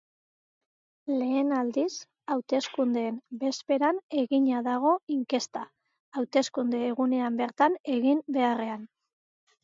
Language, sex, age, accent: Basque, female, 40-49, Mendebalekoa (Araba, Bizkaia, Gipuzkoako mendebaleko herri batzuk)